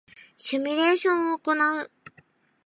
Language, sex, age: Japanese, female, 19-29